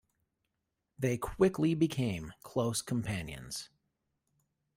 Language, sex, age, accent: English, male, 40-49, United States English